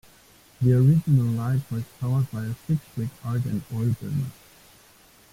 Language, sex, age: English, male, 40-49